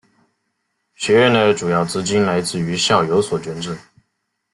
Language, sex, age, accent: Chinese, male, 19-29, 出生地：浙江省